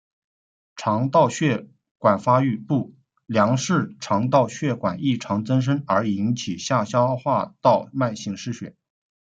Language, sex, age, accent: Chinese, male, 30-39, 出生地：江苏省